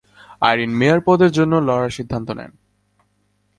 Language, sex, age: Bengali, male, 19-29